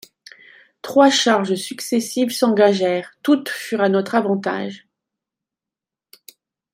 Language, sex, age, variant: French, female, 40-49, Français de métropole